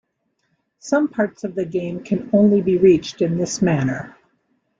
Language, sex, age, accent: English, female, 60-69, United States English